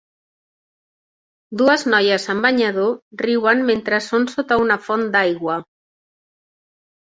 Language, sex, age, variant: Catalan, female, 50-59, Central